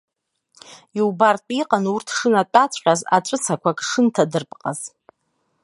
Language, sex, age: Abkhazian, female, 40-49